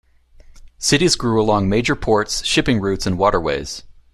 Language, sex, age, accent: English, male, 40-49, United States English